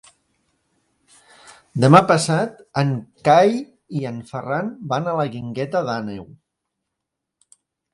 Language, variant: Catalan, Central